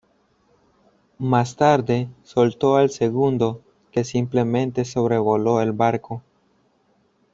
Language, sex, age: Spanish, male, 19-29